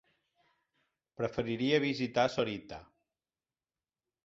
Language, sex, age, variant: Catalan, male, 40-49, Central